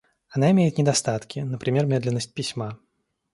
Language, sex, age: Russian, male, 19-29